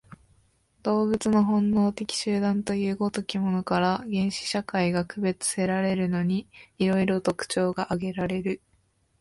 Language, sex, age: Japanese, female, 19-29